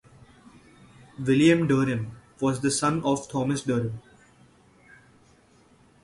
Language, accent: English, India and South Asia (India, Pakistan, Sri Lanka)